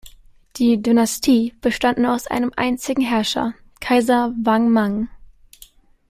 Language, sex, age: German, female, under 19